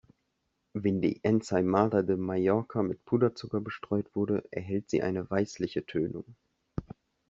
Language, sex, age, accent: German, male, 19-29, Deutschland Deutsch